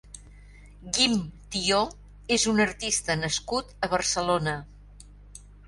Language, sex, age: Catalan, female, 70-79